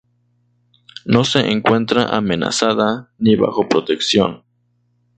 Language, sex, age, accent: Spanish, male, 19-29, México